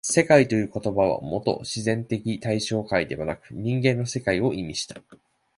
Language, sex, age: Japanese, male, 19-29